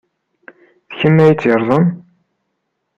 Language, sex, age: Kabyle, male, 19-29